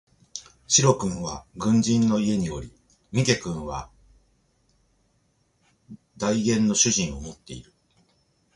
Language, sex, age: Japanese, male, 40-49